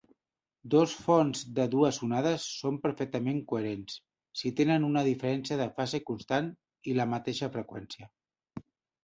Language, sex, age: Catalan, male, 40-49